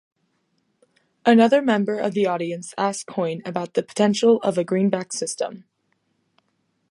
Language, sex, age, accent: English, female, under 19, United States English